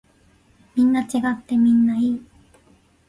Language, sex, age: Japanese, female, 19-29